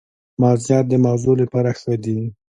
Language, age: Pashto, 30-39